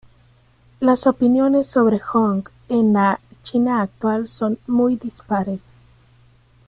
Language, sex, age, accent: Spanish, female, 30-39, América central